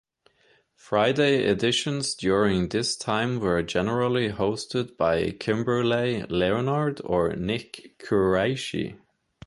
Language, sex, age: English, male, 30-39